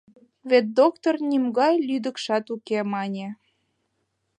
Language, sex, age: Mari, female, under 19